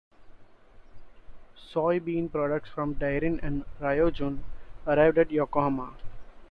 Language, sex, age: English, male, 19-29